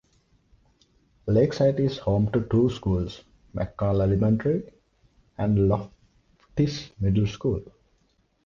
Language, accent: English, India and South Asia (India, Pakistan, Sri Lanka)